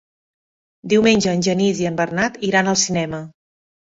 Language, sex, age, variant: Catalan, female, 40-49, Central